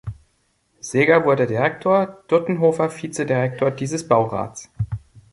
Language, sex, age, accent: German, male, 40-49, Deutschland Deutsch